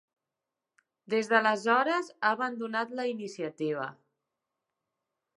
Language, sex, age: Catalan, female, 30-39